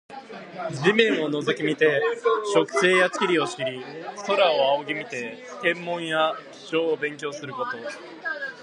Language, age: Japanese, 19-29